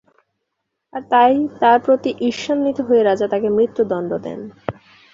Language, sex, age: Bengali, female, under 19